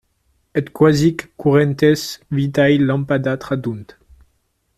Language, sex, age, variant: French, male, 19-29, Français de métropole